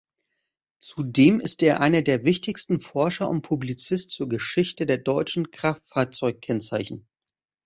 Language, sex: German, male